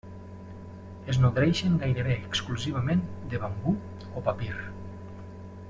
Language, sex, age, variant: Catalan, male, 40-49, Septentrional